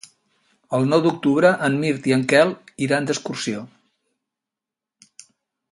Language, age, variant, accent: Catalan, 60-69, Central, central